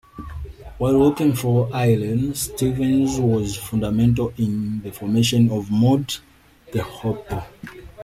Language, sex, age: English, male, 19-29